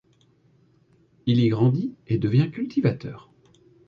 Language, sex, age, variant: French, male, 30-39, Français de métropole